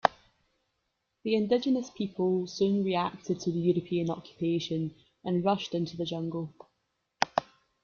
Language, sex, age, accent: English, female, 19-29, Scottish English